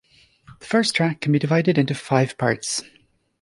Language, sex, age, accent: English, female, 19-29, Irish English